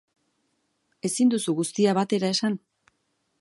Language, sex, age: Basque, female, 40-49